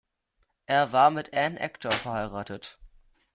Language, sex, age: German, male, under 19